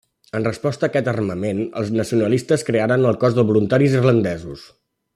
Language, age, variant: Catalan, 40-49, Central